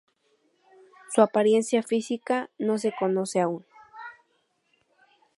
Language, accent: Spanish, México